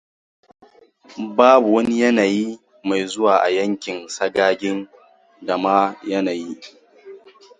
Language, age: Hausa, 19-29